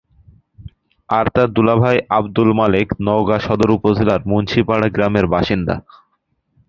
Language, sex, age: Bengali, male, 19-29